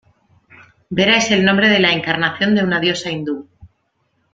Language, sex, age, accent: Spanish, female, 30-39, España: Centro-Sur peninsular (Madrid, Toledo, Castilla-La Mancha)